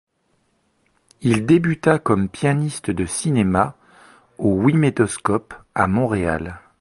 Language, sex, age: French, male, 40-49